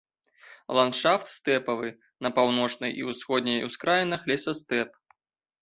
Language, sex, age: Belarusian, male, 19-29